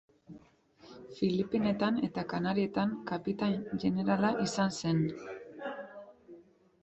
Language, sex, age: Basque, female, 30-39